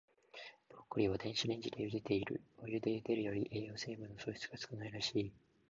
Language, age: Japanese, 19-29